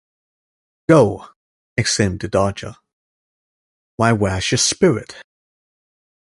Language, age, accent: English, 19-29, United States English